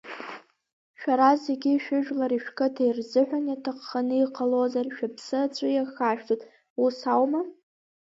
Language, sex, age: Abkhazian, female, under 19